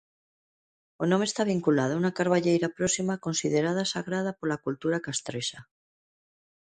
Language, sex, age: Galician, female, 40-49